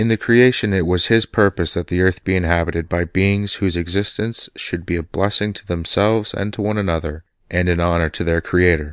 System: none